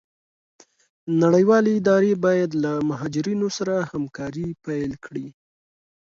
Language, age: Pashto, 30-39